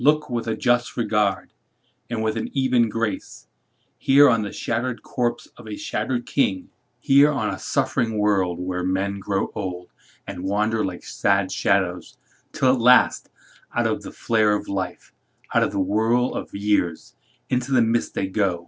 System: none